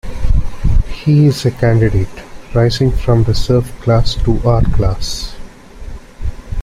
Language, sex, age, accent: English, male, 30-39, India and South Asia (India, Pakistan, Sri Lanka)